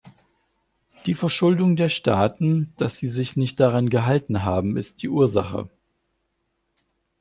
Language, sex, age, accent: German, male, 40-49, Deutschland Deutsch